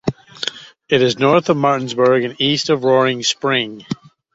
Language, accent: English, United States English